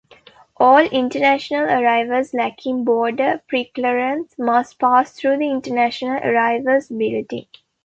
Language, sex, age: English, female, 19-29